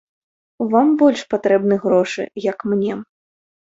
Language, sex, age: Belarusian, female, 30-39